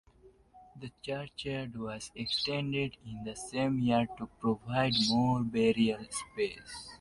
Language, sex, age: English, male, 19-29